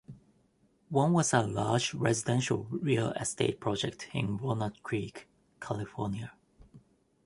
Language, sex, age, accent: English, male, 30-39, United States English